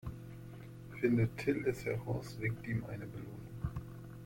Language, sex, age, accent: German, male, 40-49, Deutschland Deutsch